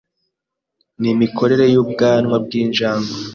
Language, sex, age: Kinyarwanda, male, 19-29